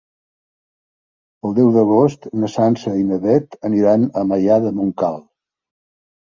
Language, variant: Catalan, Central